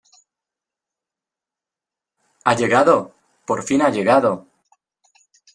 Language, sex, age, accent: Spanish, male, under 19, España: Centro-Sur peninsular (Madrid, Toledo, Castilla-La Mancha)